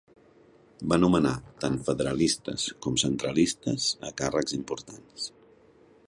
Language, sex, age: Catalan, male, 50-59